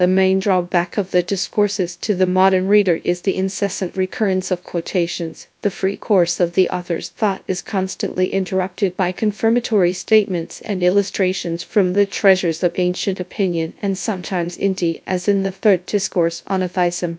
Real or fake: fake